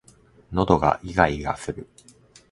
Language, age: Japanese, 19-29